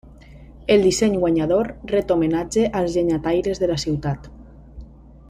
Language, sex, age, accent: Catalan, female, 19-29, valencià